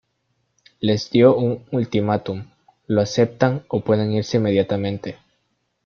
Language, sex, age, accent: Spanish, male, under 19, Andino-Pacífico: Colombia, Perú, Ecuador, oeste de Bolivia y Venezuela andina